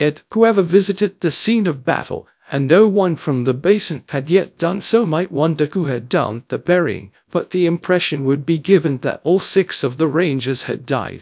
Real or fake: fake